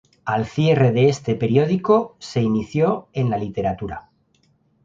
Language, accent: Spanish, España: Centro-Sur peninsular (Madrid, Toledo, Castilla-La Mancha)